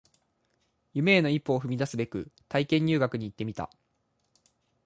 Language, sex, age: Japanese, male, 19-29